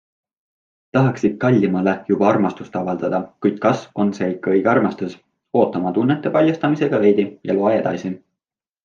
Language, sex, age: Estonian, male, 19-29